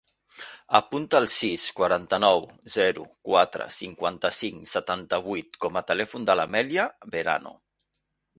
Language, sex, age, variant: Catalan, male, 40-49, Central